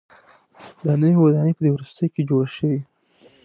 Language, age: Pashto, 19-29